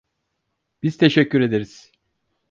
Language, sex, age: Turkish, male, 50-59